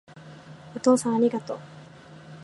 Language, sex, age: Japanese, female, 19-29